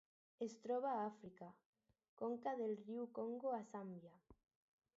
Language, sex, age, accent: Catalan, female, under 19, aprenent (recent, des del castellà)